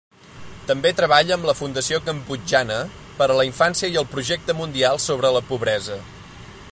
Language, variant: Catalan, Central